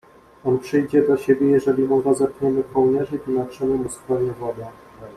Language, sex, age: Polish, male, 19-29